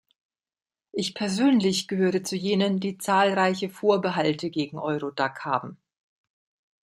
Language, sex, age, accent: German, female, 50-59, Deutschland Deutsch